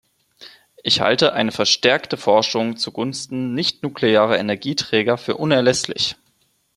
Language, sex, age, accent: German, male, 19-29, Deutschland Deutsch